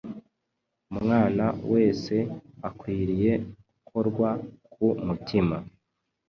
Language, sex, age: Kinyarwanda, male, 19-29